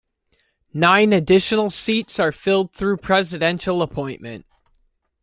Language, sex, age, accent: English, male, 19-29, United States English